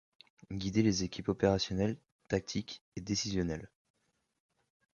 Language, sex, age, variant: French, male, 19-29, Français de métropole